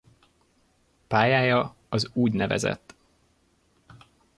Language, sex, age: Hungarian, male, 19-29